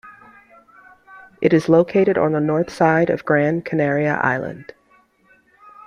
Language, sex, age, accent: English, female, 40-49, United States English